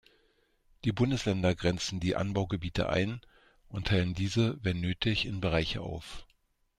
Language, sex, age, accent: German, male, 60-69, Deutschland Deutsch